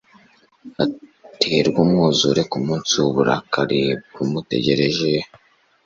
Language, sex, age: Kinyarwanda, male, 19-29